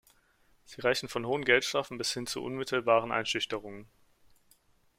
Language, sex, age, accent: German, male, 30-39, Deutschland Deutsch